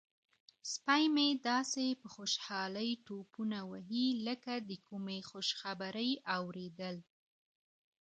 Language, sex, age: Pashto, female, 30-39